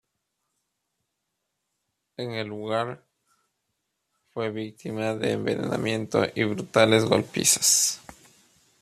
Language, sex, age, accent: Spanish, male, 40-49, Andino-Pacífico: Colombia, Perú, Ecuador, oeste de Bolivia y Venezuela andina